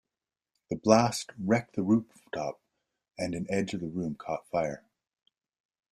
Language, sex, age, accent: English, male, 40-49, Canadian English